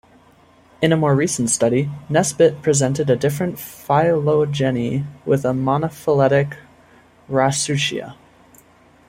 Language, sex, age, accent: English, male, 19-29, United States English